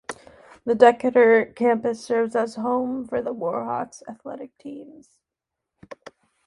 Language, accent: English, United States English